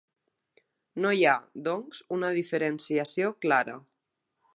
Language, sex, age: Catalan, female, 30-39